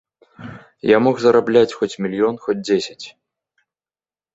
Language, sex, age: Belarusian, male, 30-39